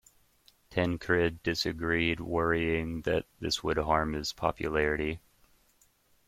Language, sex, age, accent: English, male, 30-39, United States English